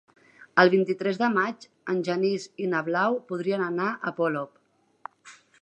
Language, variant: Catalan, Central